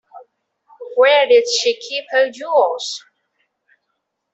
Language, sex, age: English, female, under 19